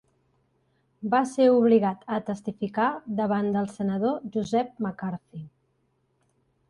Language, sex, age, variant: Catalan, female, 40-49, Central